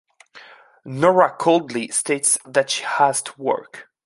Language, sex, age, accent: English, male, 19-29, England English